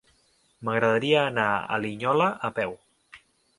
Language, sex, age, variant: Catalan, male, 19-29, Central